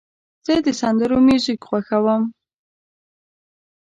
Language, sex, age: Pashto, female, under 19